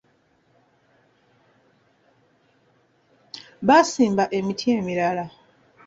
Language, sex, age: Ganda, female, 30-39